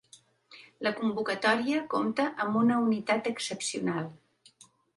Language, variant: Catalan, Central